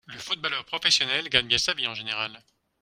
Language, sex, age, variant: French, male, 40-49, Français de métropole